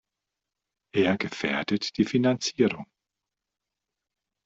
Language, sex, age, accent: German, male, 40-49, Deutschland Deutsch